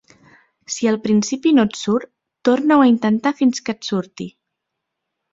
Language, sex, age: Catalan, female, 30-39